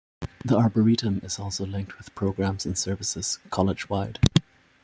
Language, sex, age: English, male, 30-39